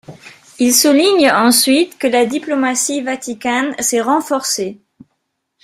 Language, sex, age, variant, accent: French, female, 30-39, Français d'Europe, Français d’Allemagne